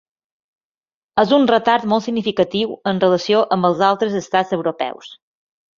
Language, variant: Catalan, Balear